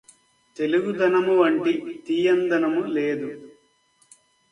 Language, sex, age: Telugu, male, 60-69